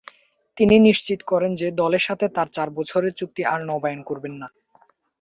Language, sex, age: Bengali, male, under 19